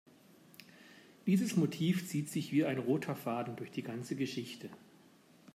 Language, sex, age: German, male, 40-49